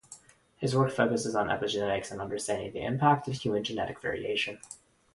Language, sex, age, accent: English, male, under 19, United States English